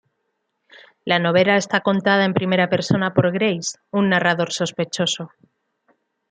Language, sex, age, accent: Spanish, female, 30-39, España: Centro-Sur peninsular (Madrid, Toledo, Castilla-La Mancha)